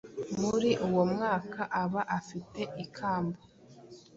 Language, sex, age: Kinyarwanda, female, 19-29